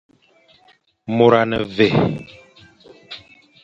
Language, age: Fang, 40-49